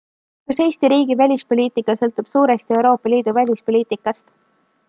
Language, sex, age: Estonian, female, 19-29